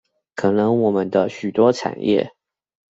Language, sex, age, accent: Chinese, male, 30-39, 出生地：臺北市